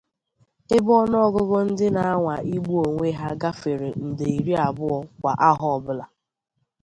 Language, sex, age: Igbo, female, 30-39